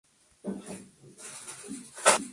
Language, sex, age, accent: Spanish, female, under 19, México